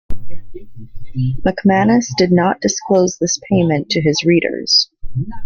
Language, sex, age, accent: English, female, 30-39, United States English